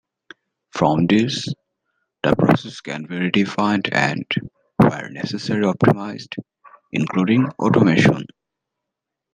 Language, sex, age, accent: English, male, 19-29, United States English